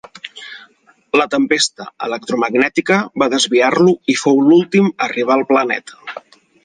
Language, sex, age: Catalan, male, 40-49